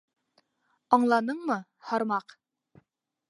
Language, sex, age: Bashkir, female, 19-29